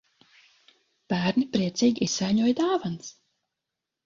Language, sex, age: Latvian, female, 30-39